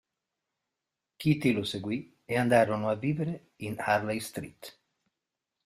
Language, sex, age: Italian, male, 40-49